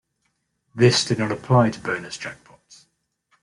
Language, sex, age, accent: English, male, 19-29, England English